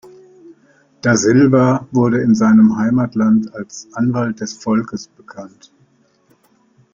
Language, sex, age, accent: German, male, 60-69, Deutschland Deutsch